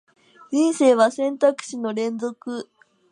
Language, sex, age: Japanese, female, 19-29